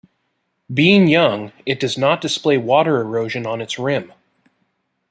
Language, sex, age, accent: English, male, 30-39, United States English